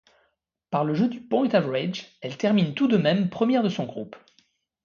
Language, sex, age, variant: French, male, 40-49, Français de métropole